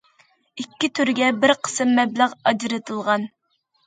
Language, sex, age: Uyghur, female, under 19